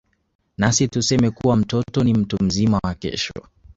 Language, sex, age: Swahili, male, 19-29